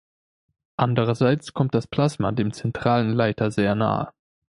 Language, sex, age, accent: German, male, 19-29, Deutschland Deutsch